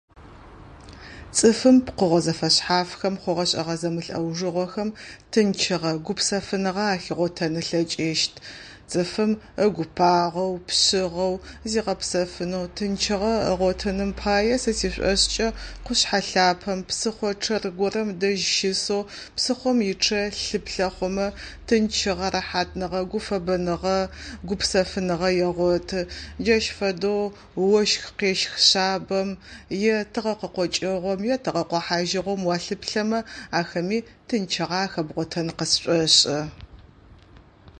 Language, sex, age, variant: Adyghe, female, 40-49, Адыгабзэ (Кирил, пстэумэ зэдыряе)